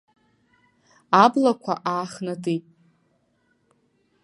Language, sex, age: Abkhazian, female, 19-29